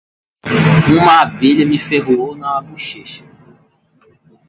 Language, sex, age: Portuguese, male, 30-39